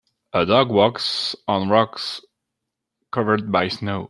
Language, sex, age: English, male, 30-39